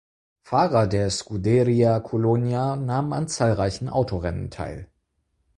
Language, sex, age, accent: German, male, 19-29, Deutschland Deutsch